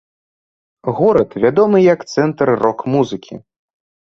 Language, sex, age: Belarusian, male, under 19